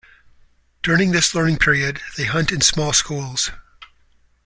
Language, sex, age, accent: English, male, 50-59, United States English